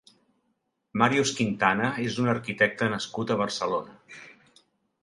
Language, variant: Catalan, Central